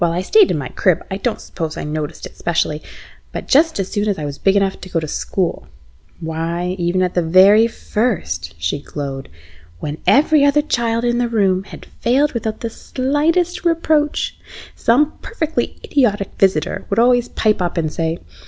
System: none